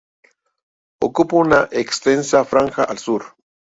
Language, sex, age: Spanish, male, 50-59